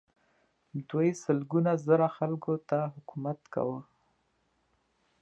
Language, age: Pashto, 30-39